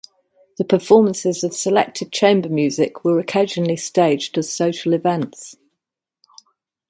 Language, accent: English, England English